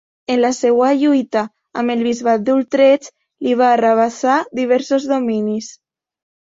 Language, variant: Catalan, Septentrional